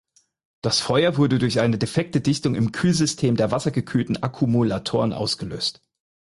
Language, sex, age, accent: German, male, 30-39, Deutschland Deutsch